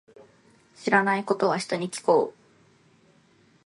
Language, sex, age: Japanese, female, 19-29